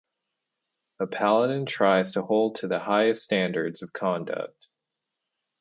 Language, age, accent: English, 30-39, United States English